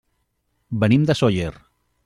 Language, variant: Catalan, Central